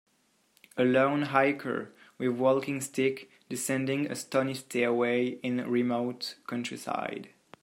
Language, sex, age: English, male, 19-29